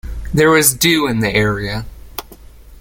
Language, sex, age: English, male, 19-29